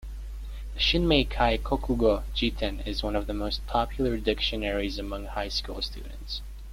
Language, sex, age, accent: English, male, under 19, Canadian English